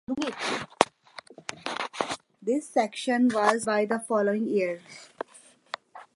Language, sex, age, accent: English, female, under 19, United States English